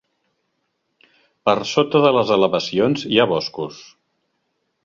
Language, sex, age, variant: Catalan, male, 50-59, Central